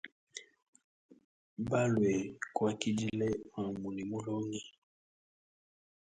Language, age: Luba-Lulua, 19-29